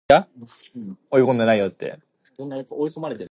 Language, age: English, 19-29